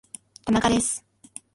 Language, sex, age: Japanese, female, 19-29